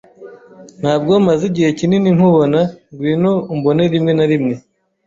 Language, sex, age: Kinyarwanda, male, 30-39